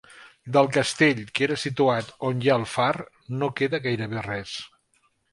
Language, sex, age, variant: Catalan, male, 50-59, Central